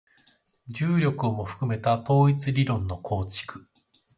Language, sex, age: Japanese, male, 30-39